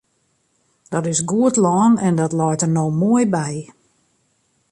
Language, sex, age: Western Frisian, female, 50-59